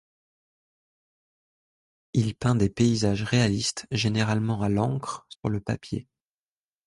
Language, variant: French, Français de métropole